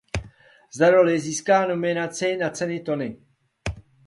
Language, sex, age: Czech, male, 40-49